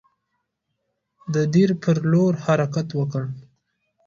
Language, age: Pashto, 19-29